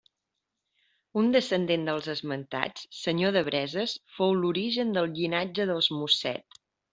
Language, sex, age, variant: Catalan, female, 30-39, Septentrional